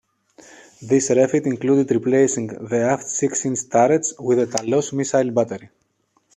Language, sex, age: English, male, 40-49